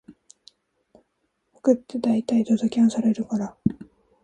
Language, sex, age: Japanese, female, 19-29